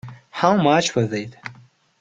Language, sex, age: English, male, 19-29